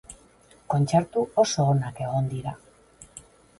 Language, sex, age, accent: Basque, female, 50-59, Mendebalekoa (Araba, Bizkaia, Gipuzkoako mendebaleko herri batzuk)